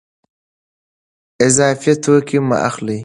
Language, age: Pashto, under 19